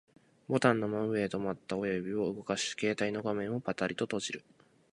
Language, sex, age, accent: Japanese, male, 19-29, 東京